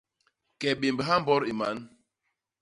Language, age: Basaa, 40-49